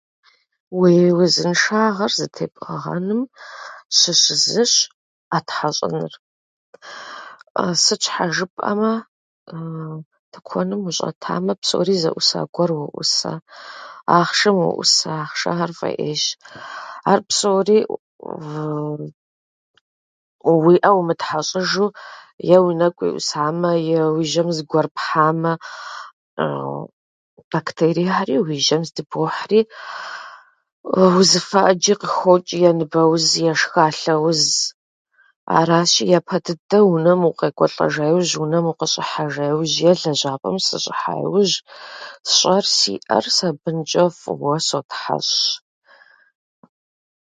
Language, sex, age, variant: Kabardian, female, 30-39, Адыгэбзэ (Къэбэрдей, Кирил, псоми зэдай)